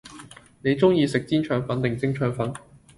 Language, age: Cantonese, 19-29